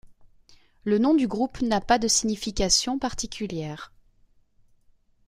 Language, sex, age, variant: French, female, 30-39, Français de métropole